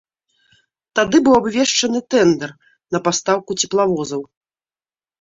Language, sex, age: Belarusian, female, 30-39